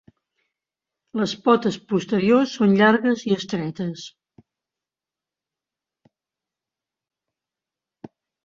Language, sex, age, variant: Catalan, female, 70-79, Central